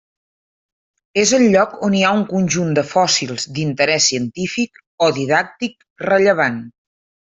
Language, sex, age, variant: Catalan, female, 50-59, Central